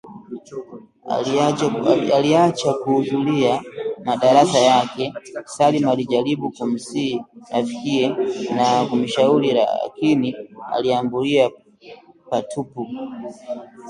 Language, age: Swahili, 19-29